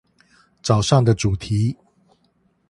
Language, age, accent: Chinese, 50-59, 出生地：臺北市